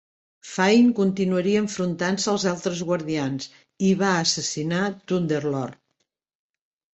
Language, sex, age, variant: Catalan, female, 70-79, Central